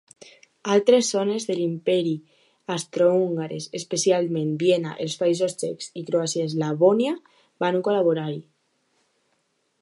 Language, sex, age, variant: Catalan, female, under 19, Alacantí